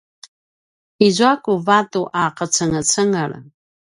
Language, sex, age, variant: Paiwan, female, 50-59, pinayuanan a kinaikacedasan (東排灣語)